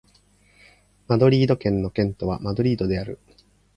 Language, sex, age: Japanese, male, 40-49